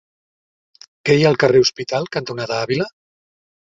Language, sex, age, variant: Catalan, male, 40-49, Central